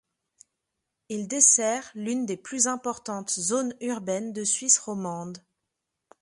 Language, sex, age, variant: French, female, 30-39, Français de métropole